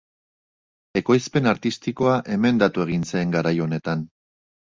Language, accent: Basque, Erdialdekoa edo Nafarra (Gipuzkoa, Nafarroa)